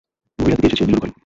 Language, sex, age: Bengali, male, 19-29